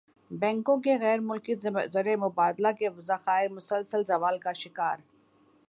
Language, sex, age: Urdu, male, 19-29